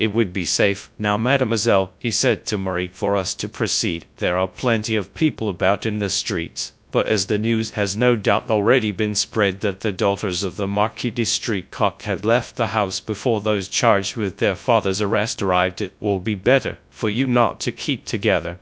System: TTS, GradTTS